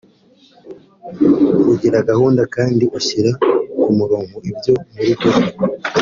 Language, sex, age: Kinyarwanda, male, 19-29